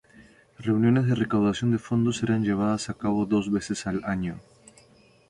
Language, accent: Spanish, Andino-Pacífico: Colombia, Perú, Ecuador, oeste de Bolivia y Venezuela andina